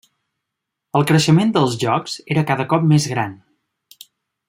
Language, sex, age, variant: Catalan, male, 30-39, Central